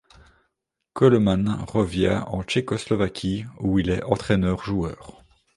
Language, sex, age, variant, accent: French, male, 30-39, Français d'Europe, Français de Belgique